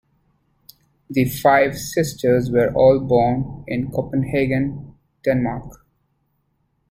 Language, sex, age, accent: English, male, 30-39, United States English